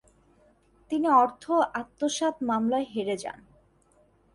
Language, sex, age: Bengali, female, 19-29